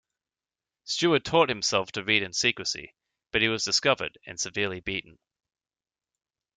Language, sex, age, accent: English, male, 19-29, Australian English